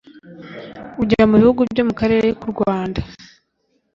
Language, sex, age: Kinyarwanda, female, under 19